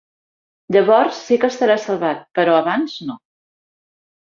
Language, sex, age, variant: Catalan, female, 50-59, Central